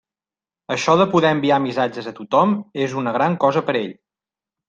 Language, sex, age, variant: Catalan, male, 40-49, Central